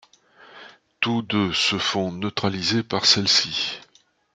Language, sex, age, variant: French, male, 60-69, Français de métropole